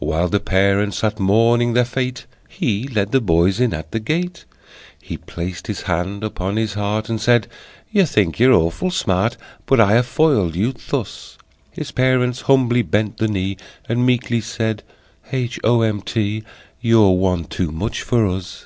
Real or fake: real